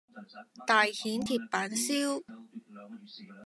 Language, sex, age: Cantonese, female, 19-29